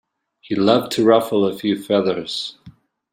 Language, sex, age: English, male, 19-29